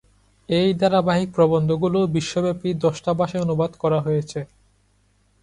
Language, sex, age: Bengali, male, 19-29